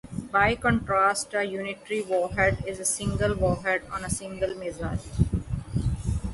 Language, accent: English, India and South Asia (India, Pakistan, Sri Lanka)